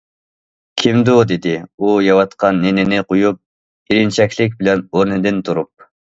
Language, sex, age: Uyghur, male, 30-39